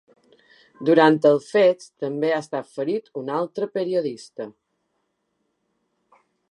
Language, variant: Catalan, Balear